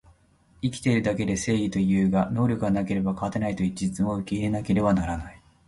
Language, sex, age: Japanese, male, 30-39